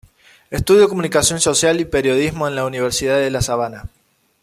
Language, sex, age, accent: Spanish, female, 19-29, Rioplatense: Argentina, Uruguay, este de Bolivia, Paraguay